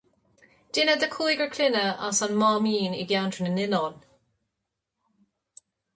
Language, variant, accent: Irish, Gaeilge na Mumhan, Cainteoir líofa, ní ó dhúchas